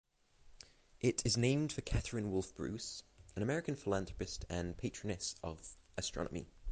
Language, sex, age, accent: English, male, 19-29, England English; New Zealand English